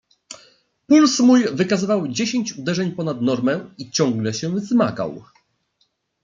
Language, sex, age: Polish, male, 30-39